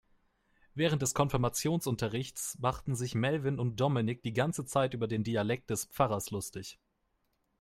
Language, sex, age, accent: German, male, 19-29, Deutschland Deutsch